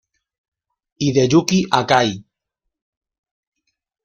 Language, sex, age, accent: Spanish, male, 50-59, España: Norte peninsular (Asturias, Castilla y León, Cantabria, País Vasco, Navarra, Aragón, La Rioja, Guadalajara, Cuenca)